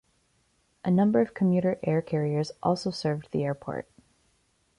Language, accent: English, United States English